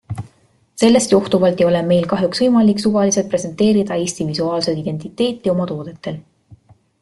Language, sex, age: Estonian, female, 19-29